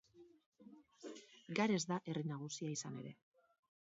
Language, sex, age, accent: Basque, female, 40-49, Mendebalekoa (Araba, Bizkaia, Gipuzkoako mendebaleko herri batzuk)